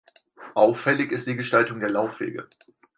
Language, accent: German, Deutschland Deutsch